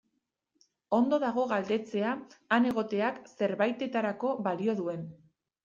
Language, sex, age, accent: Basque, female, 19-29, Erdialdekoa edo Nafarra (Gipuzkoa, Nafarroa)